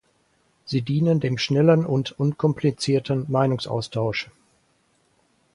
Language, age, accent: German, 60-69, Deutschland Deutsch